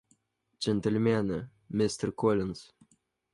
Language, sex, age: Russian, male, 19-29